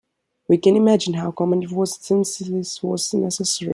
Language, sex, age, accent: English, male, under 19, India and South Asia (India, Pakistan, Sri Lanka)